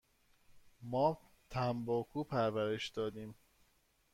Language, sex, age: Persian, male, 30-39